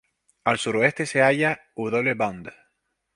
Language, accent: Spanish, España: Islas Canarias